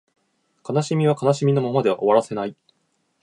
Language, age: Japanese, 19-29